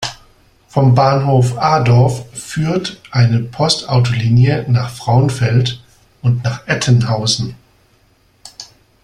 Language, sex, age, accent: German, male, 50-59, Deutschland Deutsch